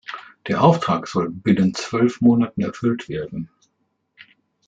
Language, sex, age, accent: German, male, 60-69, Deutschland Deutsch